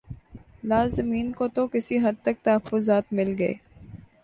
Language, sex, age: Urdu, male, 19-29